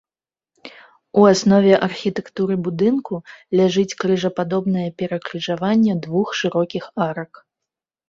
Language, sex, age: Belarusian, female, 30-39